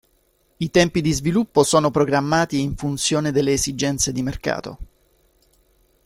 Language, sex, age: Italian, male, 50-59